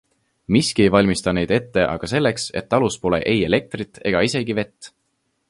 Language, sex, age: Estonian, male, 19-29